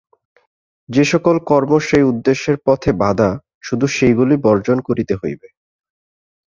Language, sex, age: Bengali, male, 19-29